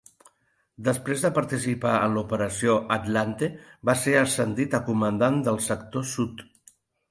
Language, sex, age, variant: Catalan, male, 50-59, Central